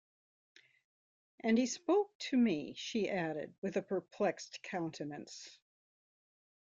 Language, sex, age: English, female, 70-79